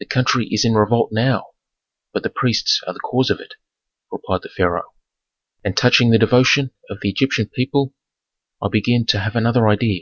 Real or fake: real